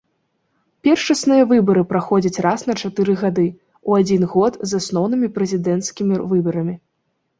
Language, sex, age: Belarusian, female, 19-29